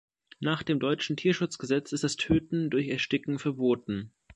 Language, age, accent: German, under 19, Deutschland Deutsch